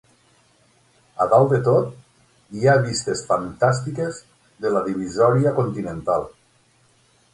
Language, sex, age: Catalan, male, 50-59